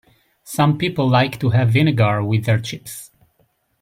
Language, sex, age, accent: English, male, 30-39, United States English